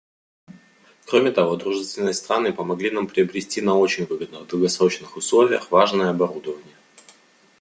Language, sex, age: Russian, male, 19-29